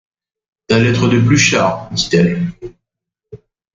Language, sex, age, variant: French, male, 19-29, Français de métropole